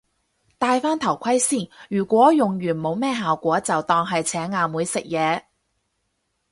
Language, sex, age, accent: Cantonese, female, 30-39, 广州音